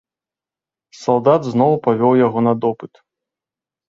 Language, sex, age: Belarusian, male, 30-39